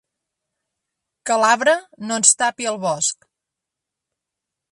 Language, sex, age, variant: Catalan, female, 40-49, Central